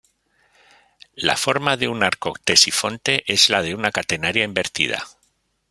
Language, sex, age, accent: Spanish, male, 50-59, España: Norte peninsular (Asturias, Castilla y León, Cantabria, País Vasco, Navarra, Aragón, La Rioja, Guadalajara, Cuenca)